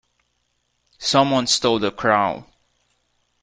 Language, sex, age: English, male, 19-29